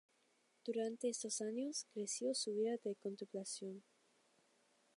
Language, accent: Spanish, Rioplatense: Argentina, Uruguay, este de Bolivia, Paraguay